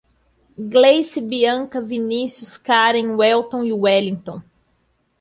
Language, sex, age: Portuguese, female, 30-39